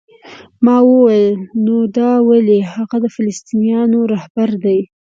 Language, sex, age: Pashto, female, 19-29